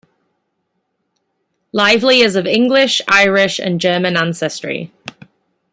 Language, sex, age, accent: English, female, 30-39, England English